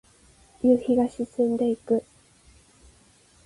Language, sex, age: Japanese, female, 30-39